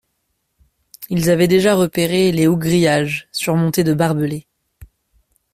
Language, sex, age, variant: French, male, 19-29, Français de métropole